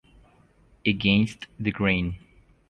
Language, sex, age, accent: Spanish, male, 19-29, Andino-Pacífico: Colombia, Perú, Ecuador, oeste de Bolivia y Venezuela andina